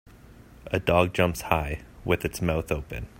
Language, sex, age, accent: English, male, 19-29, Canadian English